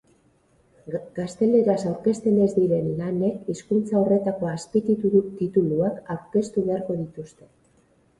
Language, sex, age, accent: Basque, female, 50-59, Erdialdekoa edo Nafarra (Gipuzkoa, Nafarroa)